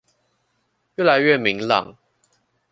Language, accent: Chinese, 出生地：臺北市